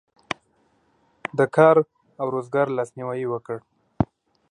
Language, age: Pashto, 19-29